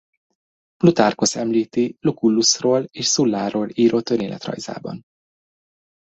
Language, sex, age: Hungarian, male, 30-39